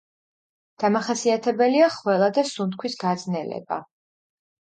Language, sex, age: Georgian, female, 19-29